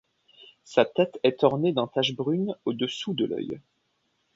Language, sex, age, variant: French, male, 19-29, Français de métropole